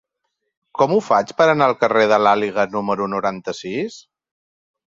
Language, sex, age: Catalan, male, 40-49